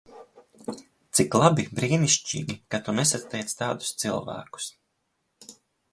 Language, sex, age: Latvian, male, 30-39